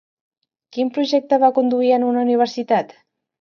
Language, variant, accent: Catalan, Central, central